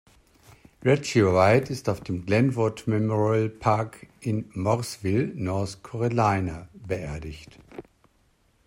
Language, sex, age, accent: German, male, 50-59, Deutschland Deutsch